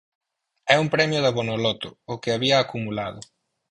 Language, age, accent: Galician, 30-39, Normativo (estándar)